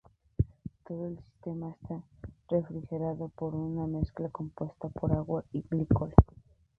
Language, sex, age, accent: Spanish, female, 19-29, México